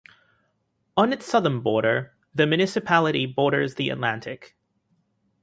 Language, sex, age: English, male, 19-29